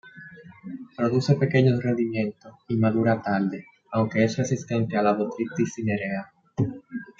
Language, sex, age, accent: Spanish, male, 19-29, Caribe: Cuba, Venezuela, Puerto Rico, República Dominicana, Panamá, Colombia caribeña, México caribeño, Costa del golfo de México